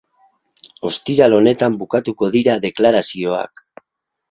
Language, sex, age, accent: Basque, male, 40-49, Mendebalekoa (Araba, Bizkaia, Gipuzkoako mendebaleko herri batzuk)